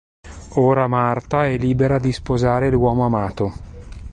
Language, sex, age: Italian, male, 50-59